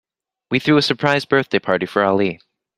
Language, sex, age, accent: English, male, under 19, United States English